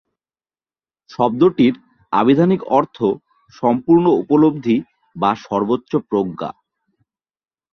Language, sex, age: Bengali, male, 19-29